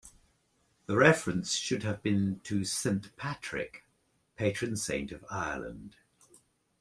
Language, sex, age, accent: English, male, 60-69, England English